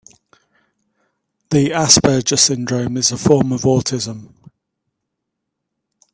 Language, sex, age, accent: English, male, 40-49, England English